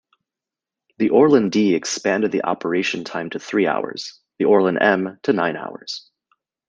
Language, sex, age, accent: English, male, 30-39, United States English